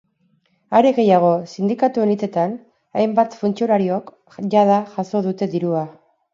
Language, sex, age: Basque, female, 30-39